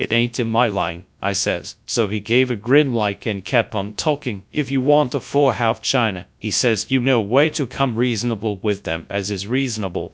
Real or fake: fake